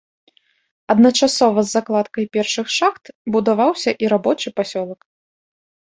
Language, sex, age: Belarusian, female, 19-29